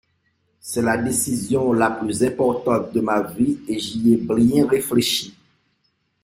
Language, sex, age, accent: French, male, 40-49, Français d’Haïti